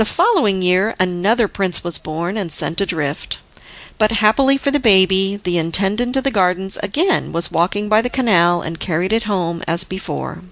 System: none